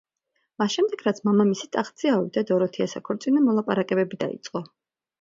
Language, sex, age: Georgian, female, 30-39